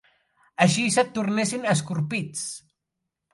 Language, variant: Catalan, Central